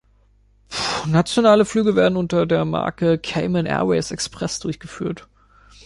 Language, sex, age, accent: German, male, 19-29, Deutschland Deutsch